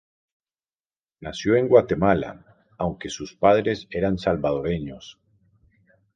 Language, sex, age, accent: Spanish, male, 40-49, Andino-Pacífico: Colombia, Perú, Ecuador, oeste de Bolivia y Venezuela andina